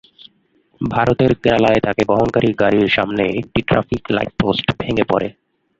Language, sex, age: Bengali, male, 19-29